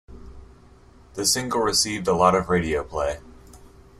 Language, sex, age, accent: English, male, 30-39, United States English